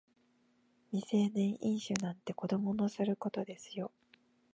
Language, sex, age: Japanese, female, 19-29